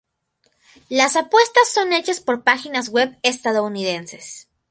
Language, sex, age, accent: Spanish, female, under 19, Andino-Pacífico: Colombia, Perú, Ecuador, oeste de Bolivia y Venezuela andina